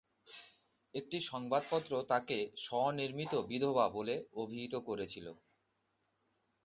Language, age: Bengali, 40-49